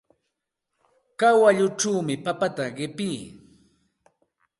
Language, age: Santa Ana de Tusi Pasco Quechua, 40-49